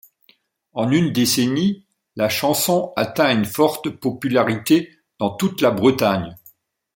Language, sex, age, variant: French, male, 50-59, Français de métropole